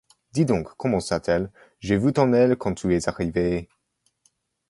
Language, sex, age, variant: French, male, 19-29, Français de métropole